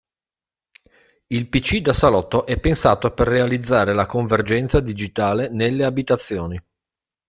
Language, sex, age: Italian, male, 50-59